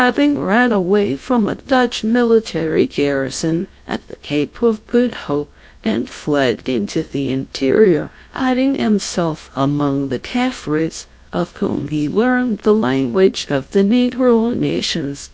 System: TTS, GlowTTS